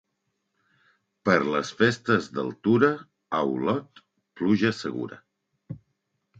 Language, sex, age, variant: Catalan, male, 40-49, Central